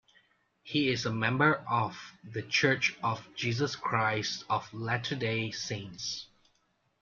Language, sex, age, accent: English, male, 40-49, Malaysian English